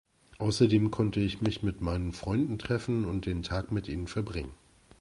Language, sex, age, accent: German, male, 30-39, Deutschland Deutsch